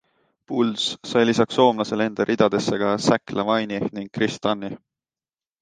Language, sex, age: Estonian, male, 19-29